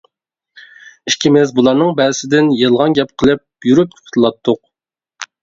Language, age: Uyghur, 19-29